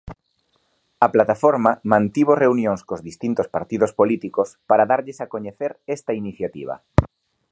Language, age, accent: Galician, 30-39, Normativo (estándar)